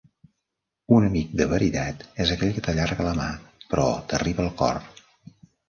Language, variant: Catalan, Central